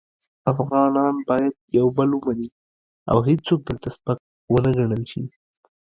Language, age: Pashto, 19-29